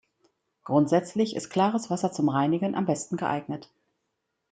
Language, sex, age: German, female, 50-59